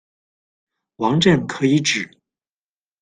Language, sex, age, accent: Chinese, male, 30-39, 出生地：山东省